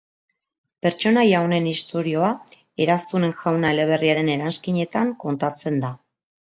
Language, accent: Basque, Mendebalekoa (Araba, Bizkaia, Gipuzkoako mendebaleko herri batzuk)